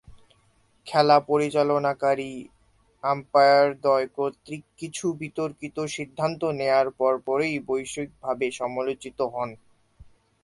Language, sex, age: Bengali, male, 19-29